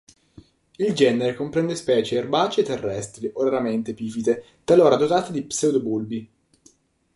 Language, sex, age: Italian, male, under 19